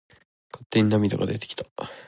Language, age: Japanese, 19-29